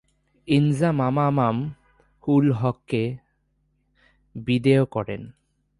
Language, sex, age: Bengali, male, 19-29